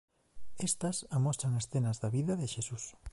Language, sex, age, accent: Galician, male, 19-29, Central (gheada)